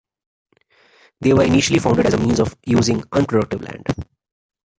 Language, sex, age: English, male, 30-39